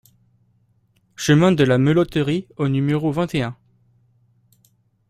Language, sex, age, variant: French, male, under 19, Français de métropole